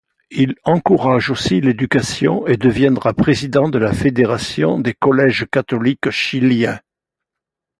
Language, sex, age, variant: French, male, 80-89, Français de métropole